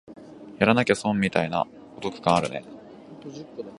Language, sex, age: Japanese, male, 19-29